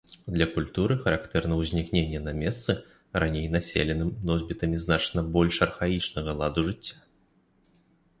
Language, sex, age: Belarusian, male, 19-29